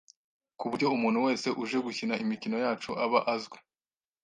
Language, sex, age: Kinyarwanda, male, 19-29